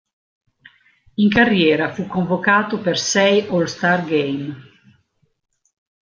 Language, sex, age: Italian, female, 50-59